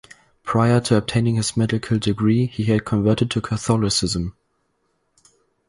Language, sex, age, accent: English, male, under 19, German English